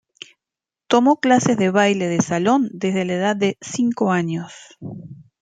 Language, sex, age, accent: Spanish, female, 40-49, Rioplatense: Argentina, Uruguay, este de Bolivia, Paraguay